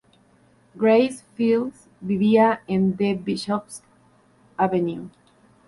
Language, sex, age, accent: Spanish, female, under 19, México